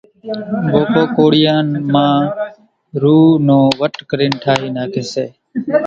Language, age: Kachi Koli, 19-29